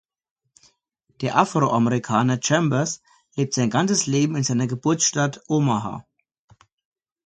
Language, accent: German, Deutschland Deutsch